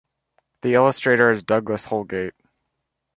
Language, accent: English, United States English